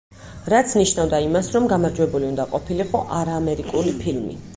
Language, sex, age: Georgian, female, 40-49